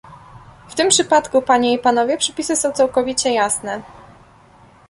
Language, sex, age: Polish, male, 19-29